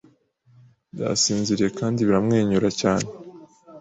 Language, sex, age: Kinyarwanda, male, 30-39